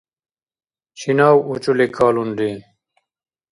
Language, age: Dargwa, 50-59